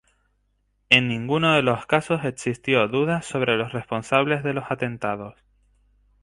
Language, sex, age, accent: Spanish, male, 19-29, España: Islas Canarias